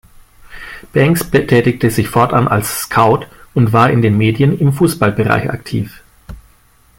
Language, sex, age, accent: German, male, 40-49, Deutschland Deutsch